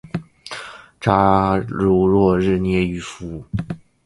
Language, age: Chinese, 19-29